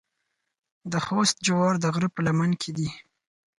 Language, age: Pashto, 19-29